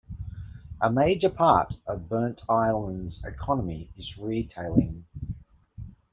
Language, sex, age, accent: English, male, 40-49, Australian English